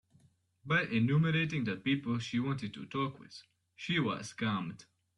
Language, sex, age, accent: English, male, 19-29, West Indies and Bermuda (Bahamas, Bermuda, Jamaica, Trinidad)